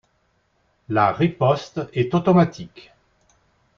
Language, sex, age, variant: French, male, 60-69, Français de métropole